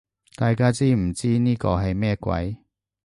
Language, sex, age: Cantonese, male, 30-39